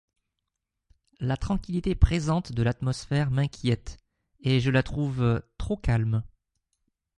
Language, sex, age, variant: French, male, 30-39, Français de métropole